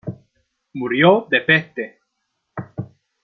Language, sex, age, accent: Spanish, male, 19-29, España: Sur peninsular (Andalucia, Extremadura, Murcia)